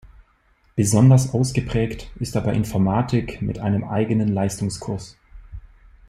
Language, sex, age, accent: German, male, 30-39, Deutschland Deutsch